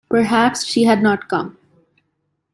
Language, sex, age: English, female, 19-29